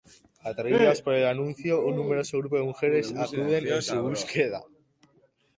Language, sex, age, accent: Spanish, male, under 19, España: Norte peninsular (Asturias, Castilla y León, Cantabria, País Vasco, Navarra, Aragón, La Rioja, Guadalajara, Cuenca)